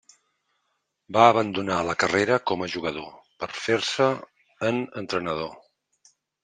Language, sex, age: Catalan, male, 40-49